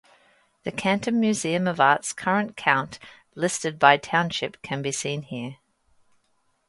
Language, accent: English, Australian English